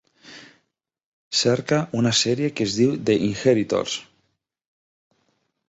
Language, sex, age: Catalan, male, 40-49